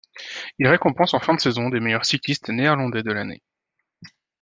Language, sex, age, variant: French, male, 19-29, Français de métropole